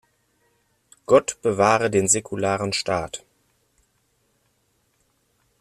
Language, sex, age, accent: German, male, 40-49, Deutschland Deutsch